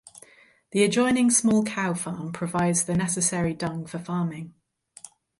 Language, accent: English, England English